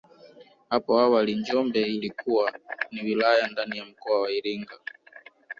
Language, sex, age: Swahili, male, 19-29